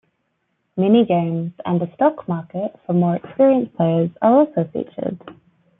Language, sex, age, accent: English, female, 19-29, Australian English